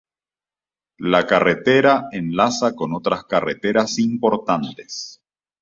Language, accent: Spanish, Rioplatense: Argentina, Uruguay, este de Bolivia, Paraguay